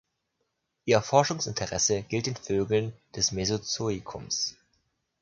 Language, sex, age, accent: German, male, under 19, Deutschland Deutsch